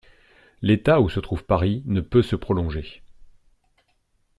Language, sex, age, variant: French, male, 40-49, Français de métropole